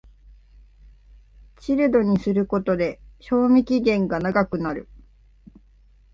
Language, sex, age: Japanese, female, 19-29